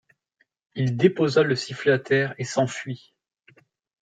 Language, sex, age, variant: French, male, 19-29, Français de métropole